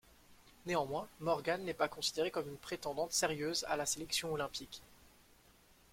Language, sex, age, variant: French, male, 19-29, Français de métropole